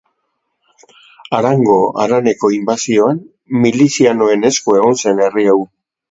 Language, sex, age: Basque, male, 60-69